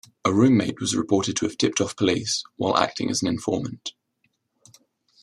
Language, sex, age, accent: English, male, 19-29, England English